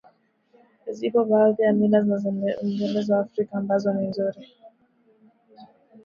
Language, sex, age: Swahili, female, 19-29